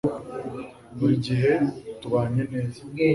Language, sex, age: Kinyarwanda, male, under 19